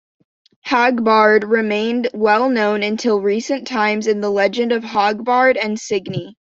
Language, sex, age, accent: English, female, under 19, United States English